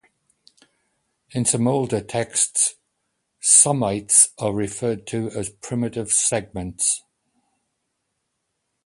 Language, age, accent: English, 60-69, Northern English